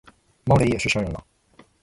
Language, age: Chinese, 30-39